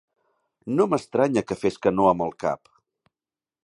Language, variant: Catalan, Central